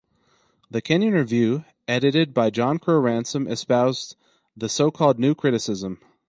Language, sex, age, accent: English, male, 30-39, United States English